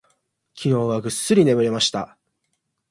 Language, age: Japanese, 19-29